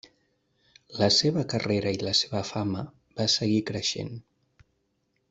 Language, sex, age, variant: Catalan, male, 19-29, Central